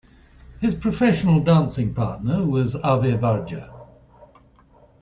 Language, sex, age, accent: English, male, 60-69, England English